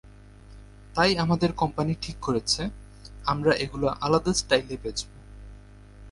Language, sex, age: Bengali, male, 19-29